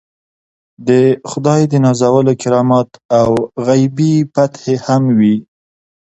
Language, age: Pashto, 30-39